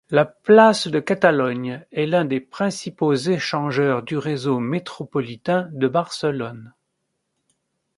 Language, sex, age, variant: French, male, 60-69, Français de métropole